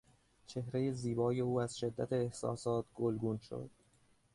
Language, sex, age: Persian, male, 19-29